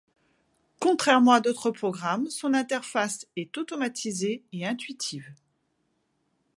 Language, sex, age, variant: French, female, 50-59, Français de métropole